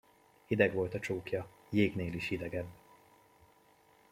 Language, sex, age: Hungarian, male, 19-29